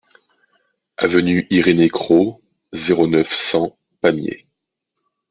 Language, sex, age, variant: French, male, 19-29, Français de métropole